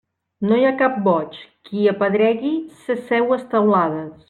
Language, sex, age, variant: Catalan, female, 30-39, Central